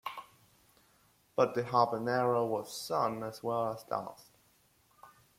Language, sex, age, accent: English, male, under 19, England English